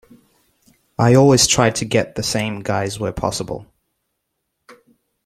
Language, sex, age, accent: English, male, 19-29, England English